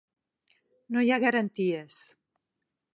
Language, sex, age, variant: Catalan, female, 50-59, Nord-Occidental